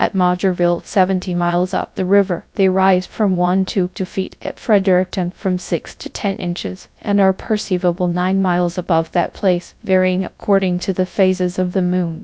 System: TTS, GradTTS